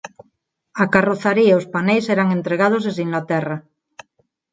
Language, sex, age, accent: Galician, female, 40-49, Neofalante